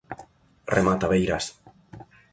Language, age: Galician, 19-29